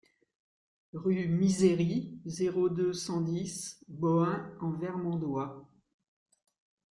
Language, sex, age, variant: French, female, 60-69, Français de métropole